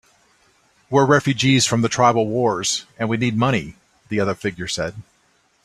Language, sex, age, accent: English, male, 50-59, United States English